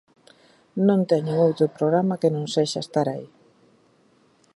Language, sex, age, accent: Galician, female, 50-59, Central (gheada)